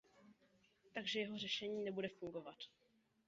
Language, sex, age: Czech, male, 19-29